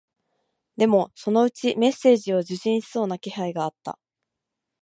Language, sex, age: Japanese, female, 19-29